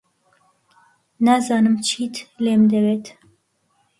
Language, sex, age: Central Kurdish, female, 19-29